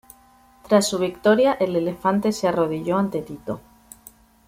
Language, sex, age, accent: Spanish, female, 30-39, España: Norte peninsular (Asturias, Castilla y León, Cantabria, País Vasco, Navarra, Aragón, La Rioja, Guadalajara, Cuenca)